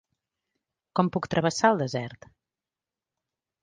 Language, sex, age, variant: Catalan, female, 40-49, Central